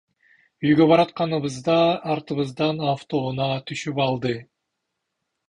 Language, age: Kyrgyz, 40-49